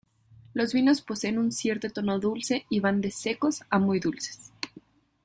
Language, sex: Spanish, female